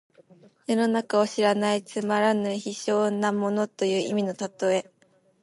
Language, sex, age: Japanese, female, 19-29